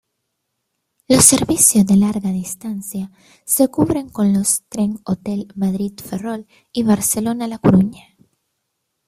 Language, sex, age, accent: Spanish, female, 19-29, América central